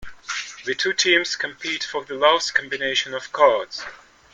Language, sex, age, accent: English, male, 40-49, England English